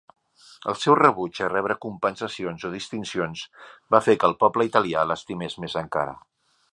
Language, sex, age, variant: Catalan, male, 50-59, Central